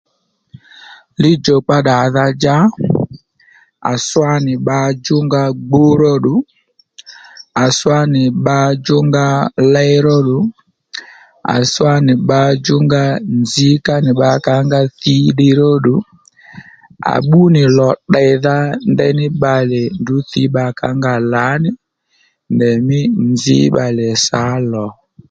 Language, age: Lendu, 40-49